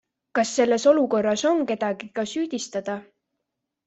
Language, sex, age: Estonian, female, 19-29